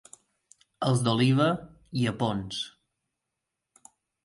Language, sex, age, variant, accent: Catalan, male, 19-29, Balear, mallorquí